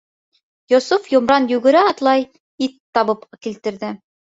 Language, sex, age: Bashkir, female, 19-29